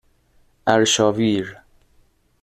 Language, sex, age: Persian, male, 19-29